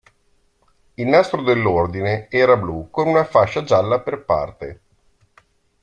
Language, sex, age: Italian, male, 30-39